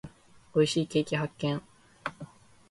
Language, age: Japanese, 19-29